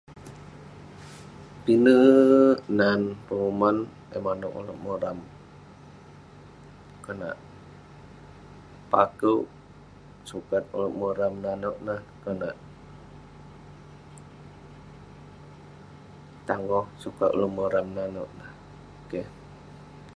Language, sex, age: Western Penan, male, 19-29